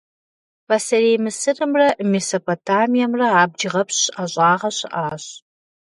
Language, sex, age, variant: Kabardian, female, 40-49, Адыгэбзэ (Къэбэрдей, Кирил, Урысей)